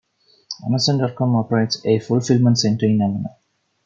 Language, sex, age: English, male, 30-39